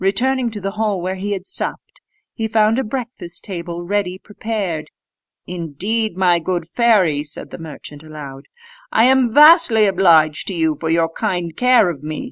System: none